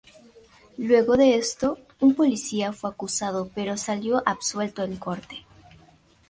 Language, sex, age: Spanish, female, under 19